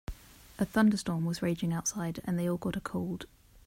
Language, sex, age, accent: English, female, 30-39, England English